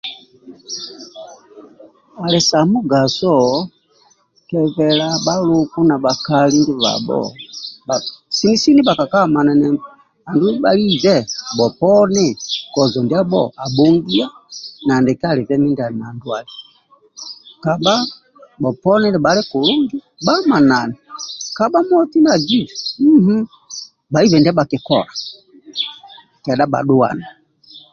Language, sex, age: Amba (Uganda), male, 60-69